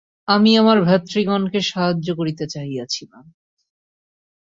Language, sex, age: Bengali, male, 19-29